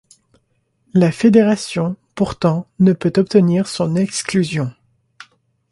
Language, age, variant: French, 19-29, Français de métropole